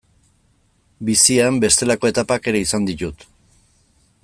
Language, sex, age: Basque, male, 50-59